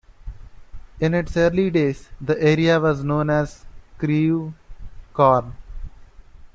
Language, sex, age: English, male, 19-29